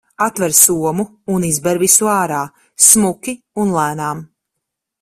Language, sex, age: Latvian, female, 30-39